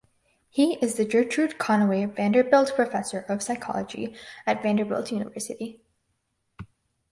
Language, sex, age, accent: English, female, under 19, United States English